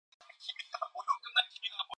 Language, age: Korean, 19-29